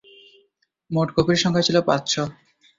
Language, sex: Bengali, male